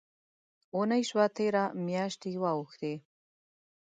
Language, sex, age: Pashto, female, 19-29